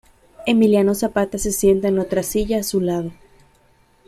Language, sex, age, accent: Spanish, female, 19-29, México